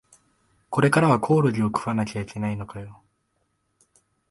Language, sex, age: Japanese, male, 19-29